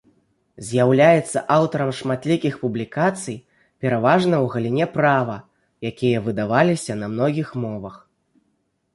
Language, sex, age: Belarusian, male, 19-29